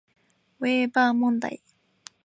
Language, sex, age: Japanese, female, 19-29